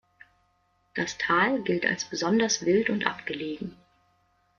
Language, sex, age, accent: German, female, 19-29, Deutschland Deutsch